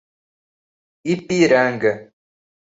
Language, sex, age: Portuguese, male, 19-29